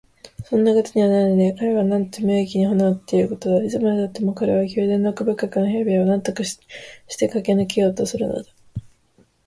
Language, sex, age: Japanese, female, 19-29